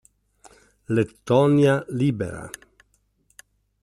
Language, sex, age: Italian, male, 60-69